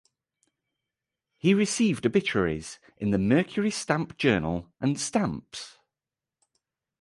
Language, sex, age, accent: English, male, 30-39, England English